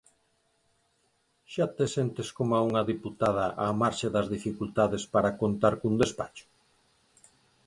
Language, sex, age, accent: Galician, male, 50-59, Oriental (común en zona oriental)